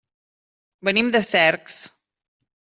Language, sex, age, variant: Catalan, female, 40-49, Central